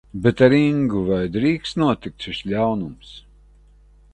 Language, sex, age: Latvian, male, 60-69